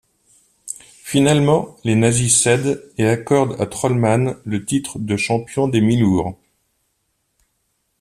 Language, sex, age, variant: French, male, 50-59, Français de métropole